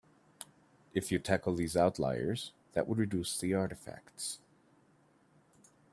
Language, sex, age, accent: English, male, 40-49, United States English